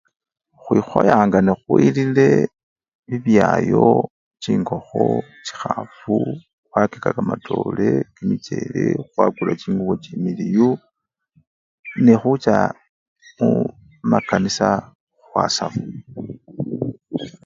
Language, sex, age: Luyia, male, 40-49